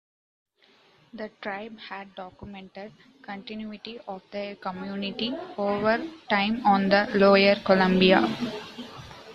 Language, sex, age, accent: English, female, 19-29, United States English